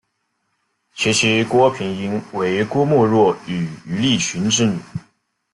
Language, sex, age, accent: Chinese, male, 19-29, 出生地：浙江省